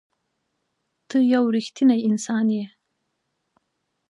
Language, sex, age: Pashto, female, 19-29